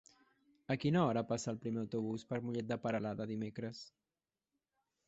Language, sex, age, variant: Catalan, male, 19-29, Central